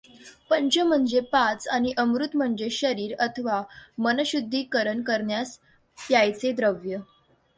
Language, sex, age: Marathi, female, under 19